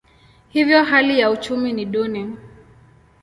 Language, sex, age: Swahili, male, 30-39